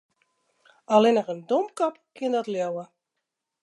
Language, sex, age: Western Frisian, female, 40-49